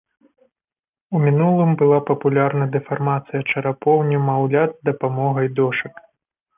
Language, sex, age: Belarusian, male, 30-39